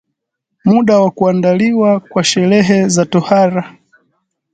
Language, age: Swahili, 19-29